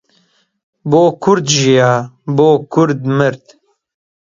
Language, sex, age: Central Kurdish, male, 19-29